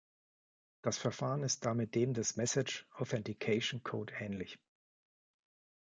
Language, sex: German, male